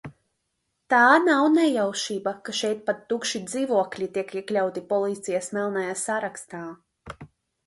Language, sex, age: Latvian, female, 19-29